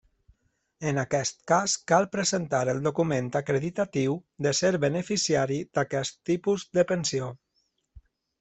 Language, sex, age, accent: Catalan, male, 30-39, valencià